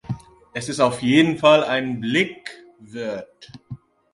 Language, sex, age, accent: German, male, 19-29, Deutschland Deutsch; Französisch Deutsch